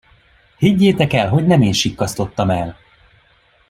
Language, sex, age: Hungarian, male, 30-39